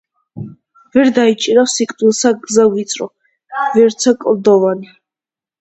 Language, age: Georgian, under 19